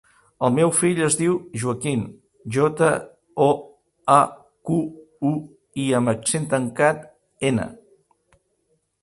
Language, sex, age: Catalan, male, 60-69